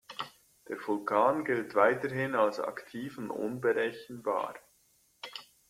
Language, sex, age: German, male, 40-49